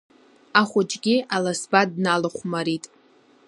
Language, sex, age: Abkhazian, female, under 19